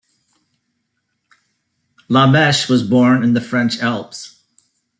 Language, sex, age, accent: English, male, 50-59, United States English